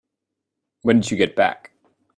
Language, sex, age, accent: English, male, 30-39, United States English